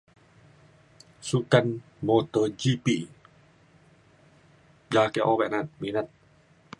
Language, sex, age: Mainstream Kenyah, female, 19-29